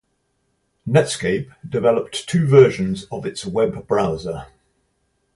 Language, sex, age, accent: English, male, 60-69, England English